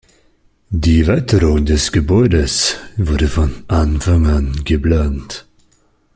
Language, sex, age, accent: German, male, 19-29, Österreichisches Deutsch